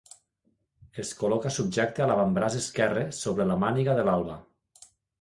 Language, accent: Catalan, nord-occidental; valencià; Tortosí